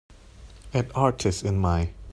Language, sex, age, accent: English, male, 30-39, Hong Kong English